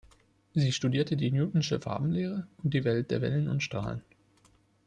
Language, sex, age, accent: German, male, 19-29, Deutschland Deutsch